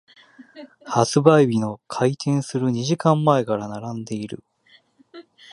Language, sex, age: Japanese, male, 30-39